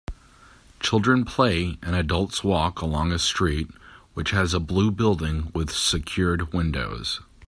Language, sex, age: English, male, 40-49